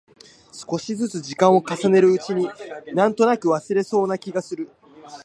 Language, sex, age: Japanese, male, 19-29